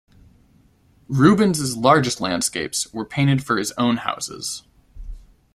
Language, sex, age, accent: English, male, 19-29, United States English